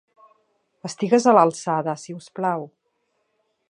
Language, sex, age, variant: Catalan, female, 40-49, Central